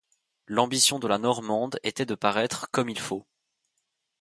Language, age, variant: French, 19-29, Français de métropole